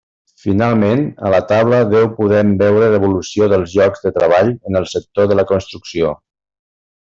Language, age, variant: Catalan, 50-59, Central